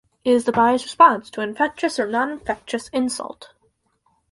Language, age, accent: English, under 19, Canadian English